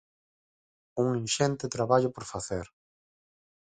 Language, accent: Galician, Normativo (estándar)